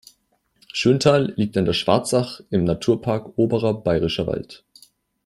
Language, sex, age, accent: German, male, 19-29, Deutschland Deutsch